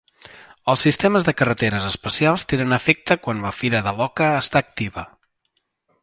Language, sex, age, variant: Catalan, male, 50-59, Central